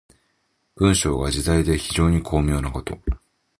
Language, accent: Japanese, 日本人